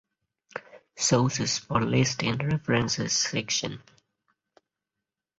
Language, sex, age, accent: English, male, 19-29, India and South Asia (India, Pakistan, Sri Lanka)